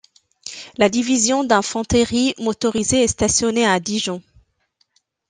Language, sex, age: French, female, 30-39